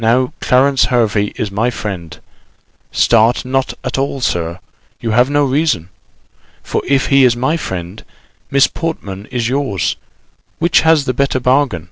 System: none